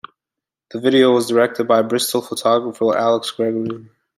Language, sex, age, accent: English, male, 19-29, United States English